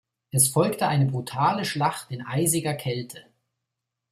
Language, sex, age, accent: German, male, 30-39, Deutschland Deutsch